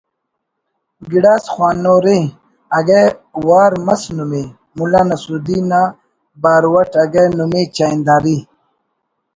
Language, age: Brahui, 30-39